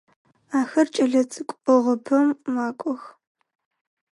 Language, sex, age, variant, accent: Adyghe, female, under 19, Адыгабзэ (Кирил, пстэумэ зэдыряе), Бжъэдыгъу (Bjeduğ)